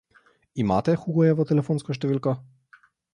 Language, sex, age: Slovenian, male, 19-29